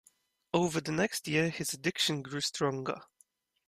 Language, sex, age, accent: English, male, 19-29, England English